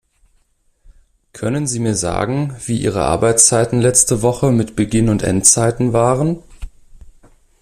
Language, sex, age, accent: German, male, 19-29, Deutschland Deutsch